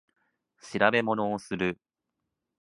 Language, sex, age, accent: Japanese, male, 19-29, 関西弁